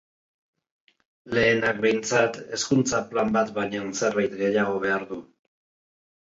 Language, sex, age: Basque, male, 60-69